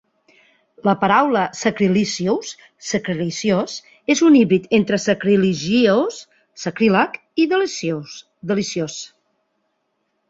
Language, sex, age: Catalan, female, 50-59